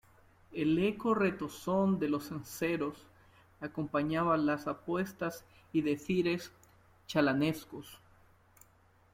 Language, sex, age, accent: Spanish, male, 19-29, América central